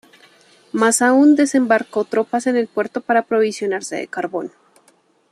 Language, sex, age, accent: Spanish, female, 30-39, Caribe: Cuba, Venezuela, Puerto Rico, República Dominicana, Panamá, Colombia caribeña, México caribeño, Costa del golfo de México